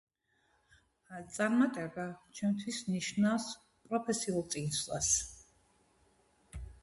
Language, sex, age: Georgian, female, 60-69